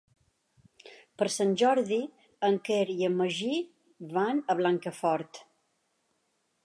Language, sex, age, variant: Catalan, female, 60-69, Balear